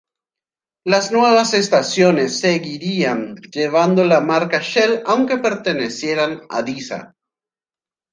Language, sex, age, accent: Spanish, male, 40-49, Rioplatense: Argentina, Uruguay, este de Bolivia, Paraguay